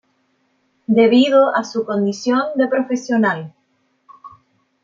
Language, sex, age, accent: Spanish, female, 30-39, Chileno: Chile, Cuyo